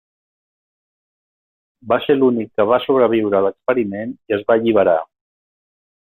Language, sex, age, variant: Catalan, male, 50-59, Central